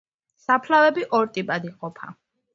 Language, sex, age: Georgian, female, under 19